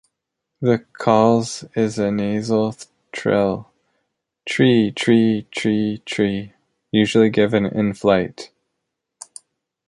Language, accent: English, United States English